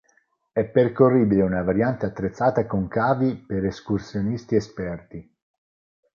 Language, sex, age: Italian, male, 40-49